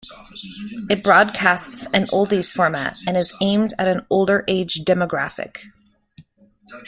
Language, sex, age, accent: English, female, 30-39, United States English